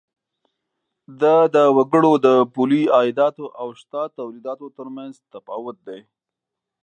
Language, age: Pashto, 30-39